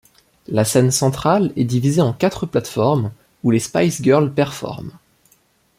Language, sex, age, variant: French, male, 19-29, Français de métropole